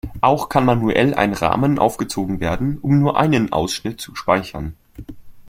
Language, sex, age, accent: German, male, under 19, Deutschland Deutsch